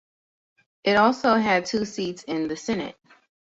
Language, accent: English, United States English